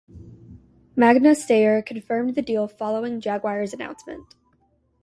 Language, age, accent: English, 19-29, United States English